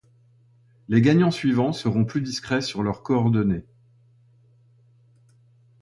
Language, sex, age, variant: French, male, 60-69, Français de métropole